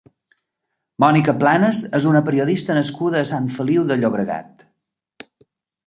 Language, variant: Catalan, Balear